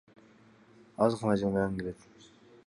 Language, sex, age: Kyrgyz, male, 19-29